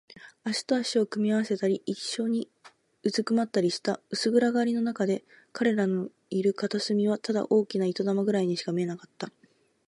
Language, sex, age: Japanese, female, 19-29